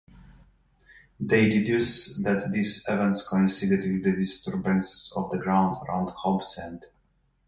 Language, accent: English, Australian English